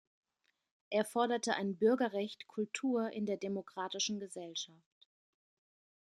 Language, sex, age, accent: German, female, 30-39, Deutschland Deutsch